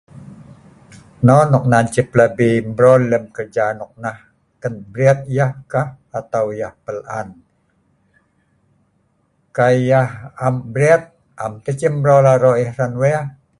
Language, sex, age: Sa'ban, male, 50-59